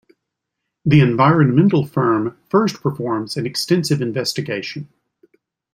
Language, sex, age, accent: English, male, 60-69, United States English